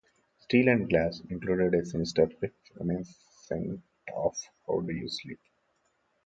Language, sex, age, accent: English, male, 40-49, India and South Asia (India, Pakistan, Sri Lanka)